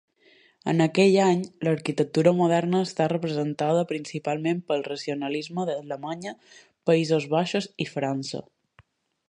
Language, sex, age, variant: Catalan, female, 19-29, Balear